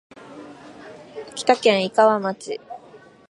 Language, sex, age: Japanese, female, 19-29